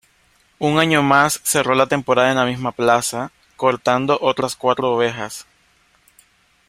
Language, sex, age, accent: Spanish, male, 19-29, América central